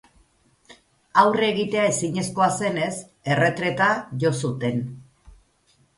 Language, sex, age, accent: Basque, female, 50-59, Erdialdekoa edo Nafarra (Gipuzkoa, Nafarroa)